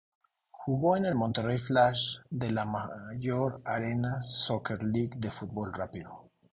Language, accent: Spanish, México